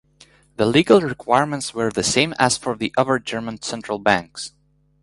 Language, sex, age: English, male, 30-39